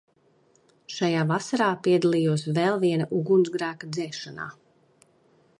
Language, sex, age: Latvian, female, 30-39